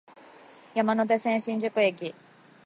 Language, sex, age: Japanese, female, 19-29